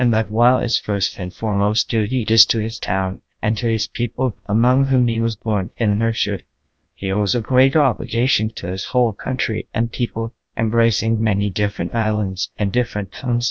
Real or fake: fake